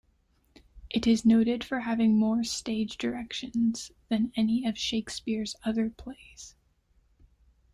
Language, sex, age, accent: English, female, 19-29, United States English